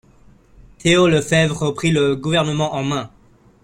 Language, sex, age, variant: French, male, 30-39, Français de métropole